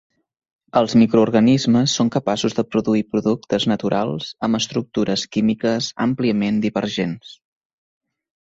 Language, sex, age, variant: Catalan, male, 19-29, Central